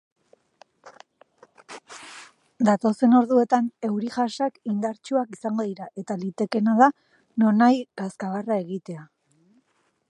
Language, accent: Basque, Erdialdekoa edo Nafarra (Gipuzkoa, Nafarroa)